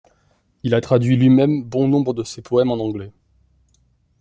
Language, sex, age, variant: French, male, 30-39, Français de métropole